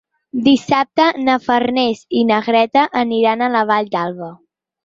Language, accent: Catalan, nord-oriental